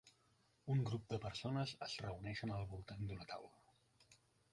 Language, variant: Catalan, Central